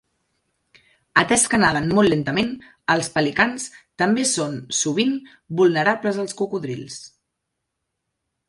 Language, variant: Catalan, Central